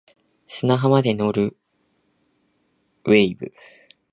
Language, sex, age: Japanese, male, 19-29